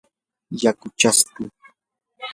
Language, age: Yanahuanca Pasco Quechua, 19-29